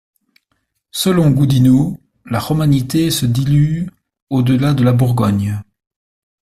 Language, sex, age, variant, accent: French, male, 50-59, Français d'Europe, Français de Belgique